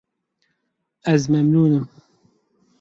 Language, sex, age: Kurdish, male, 30-39